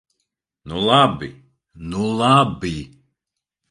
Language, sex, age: Latvian, male, 30-39